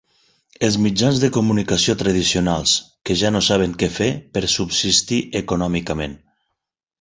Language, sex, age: Catalan, male, 40-49